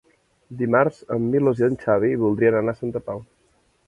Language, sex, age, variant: Catalan, male, 19-29, Central